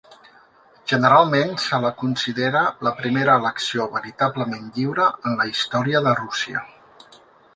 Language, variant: Catalan, Central